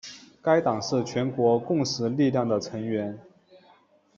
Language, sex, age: Chinese, male, 30-39